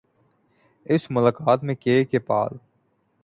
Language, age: Urdu, 19-29